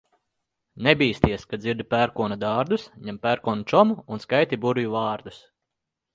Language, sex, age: Latvian, male, 30-39